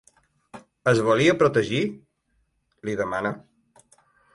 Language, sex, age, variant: Catalan, male, 40-49, Balear